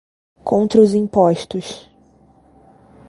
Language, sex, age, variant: Portuguese, female, 30-39, Portuguese (Brasil)